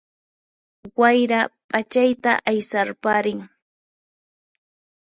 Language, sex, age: Puno Quechua, female, 19-29